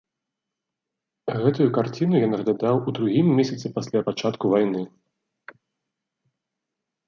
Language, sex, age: Belarusian, male, 30-39